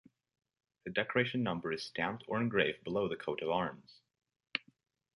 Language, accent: English, United States English